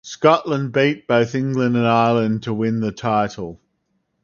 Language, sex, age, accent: English, male, 50-59, Australian English